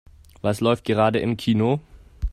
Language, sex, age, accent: German, male, under 19, Deutschland Deutsch